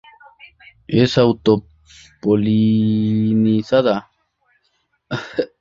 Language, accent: Spanish, México